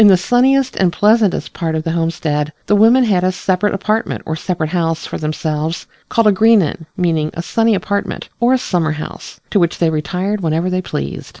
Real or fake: real